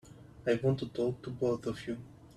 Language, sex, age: English, male, 19-29